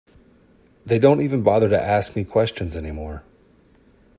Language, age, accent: English, 30-39, United States English